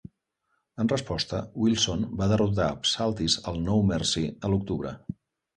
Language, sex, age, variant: Catalan, male, 40-49, Central